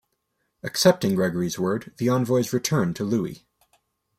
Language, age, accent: English, 19-29, United States English